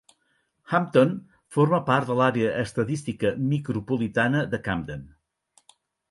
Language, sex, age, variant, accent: Catalan, male, 60-69, Central, central